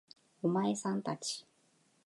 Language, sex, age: Japanese, female, 40-49